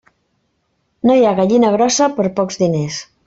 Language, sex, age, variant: Catalan, female, 30-39, Central